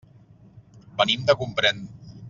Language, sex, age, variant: Catalan, male, 30-39, Central